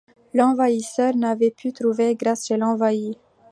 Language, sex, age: French, female, 19-29